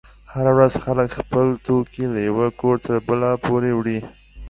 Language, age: Pashto, 40-49